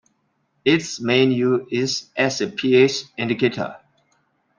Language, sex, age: English, male, 40-49